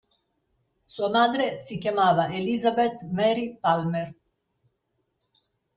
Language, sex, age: Italian, female, 60-69